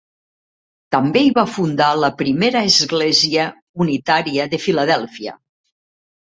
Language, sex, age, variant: Catalan, female, 60-69, Central